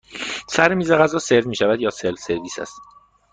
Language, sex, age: Persian, male, 19-29